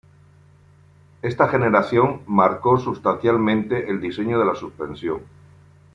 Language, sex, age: Spanish, male, 50-59